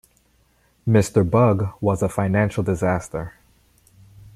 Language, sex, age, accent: English, male, 30-39, United States English